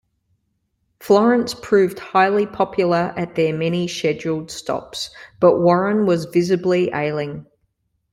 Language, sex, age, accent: English, female, 40-49, Australian English